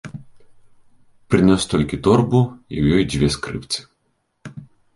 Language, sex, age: Belarusian, male, 19-29